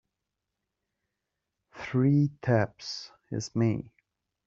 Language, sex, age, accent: English, male, 30-39, England English